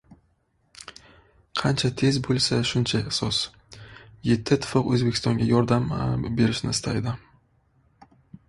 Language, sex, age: Uzbek, male, 19-29